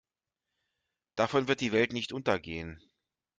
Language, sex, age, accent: German, male, 40-49, Deutschland Deutsch